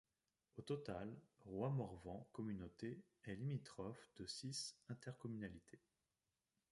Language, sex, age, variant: French, male, 40-49, Français de métropole